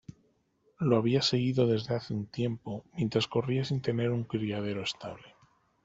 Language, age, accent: Spanish, 40-49, España: Centro-Sur peninsular (Madrid, Toledo, Castilla-La Mancha)